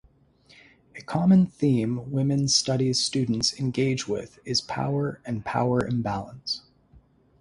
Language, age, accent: English, 40-49, United States English